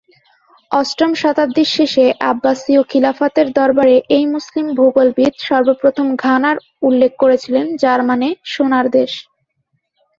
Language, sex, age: Bengali, female, 19-29